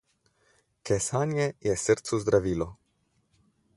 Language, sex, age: Slovenian, male, 40-49